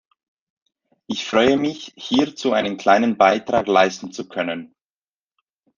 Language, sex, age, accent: German, male, 19-29, Schweizerdeutsch